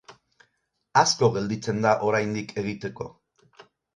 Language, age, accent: Basque, 60-69, Erdialdekoa edo Nafarra (Gipuzkoa, Nafarroa)